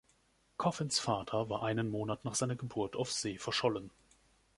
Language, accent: German, Deutschland Deutsch